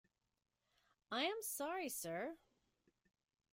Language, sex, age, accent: English, female, 60-69, United States English